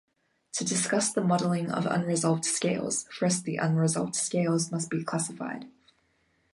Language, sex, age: English, female, 19-29